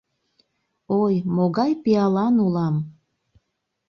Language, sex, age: Mari, female, 40-49